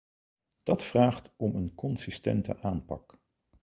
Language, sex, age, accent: Dutch, male, 60-69, Nederlands Nederlands